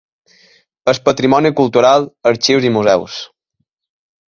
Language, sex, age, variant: Catalan, male, 19-29, Balear